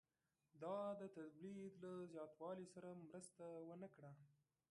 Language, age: Pashto, 19-29